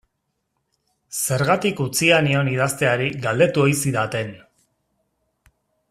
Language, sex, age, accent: Basque, male, 40-49, Erdialdekoa edo Nafarra (Gipuzkoa, Nafarroa)